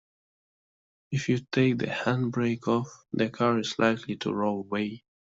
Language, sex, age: English, male, 19-29